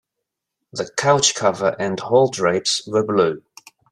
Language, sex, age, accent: English, male, 30-39, England English